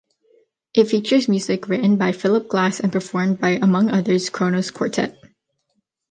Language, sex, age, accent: English, female, under 19, United States English